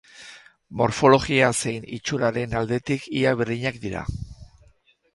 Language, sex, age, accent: Basque, male, 60-69, Erdialdekoa edo Nafarra (Gipuzkoa, Nafarroa)